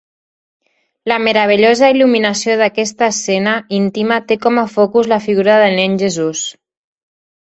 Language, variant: Catalan, Nord-Occidental